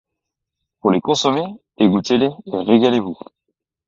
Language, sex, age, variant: French, male, 19-29, Français de métropole